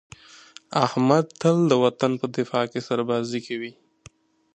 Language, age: Pashto, 19-29